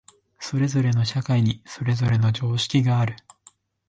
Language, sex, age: Japanese, male, 19-29